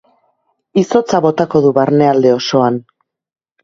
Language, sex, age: Basque, female, under 19